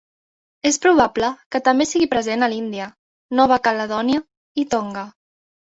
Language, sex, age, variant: Catalan, female, 19-29, Central